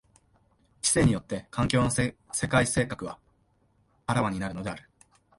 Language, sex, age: Japanese, male, 19-29